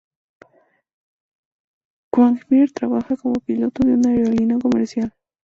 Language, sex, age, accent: Spanish, female, 19-29, México